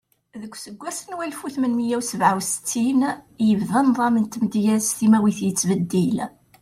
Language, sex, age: Kabyle, female, 40-49